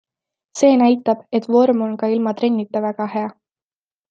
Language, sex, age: Estonian, female, 19-29